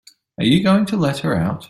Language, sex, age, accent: English, male, 30-39, Australian English